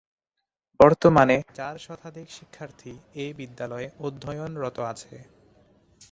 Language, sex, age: Bengali, male, 19-29